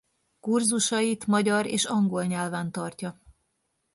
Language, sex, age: Hungarian, female, 40-49